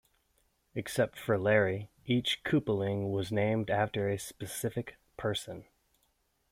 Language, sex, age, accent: English, male, 30-39, United States English